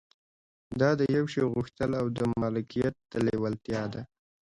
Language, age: Pashto, 19-29